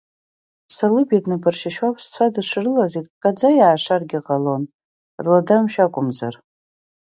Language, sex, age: Abkhazian, female, 30-39